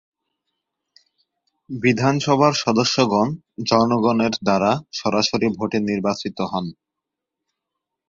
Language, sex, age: Bengali, male, 19-29